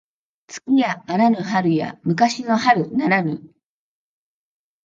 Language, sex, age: Japanese, female, 50-59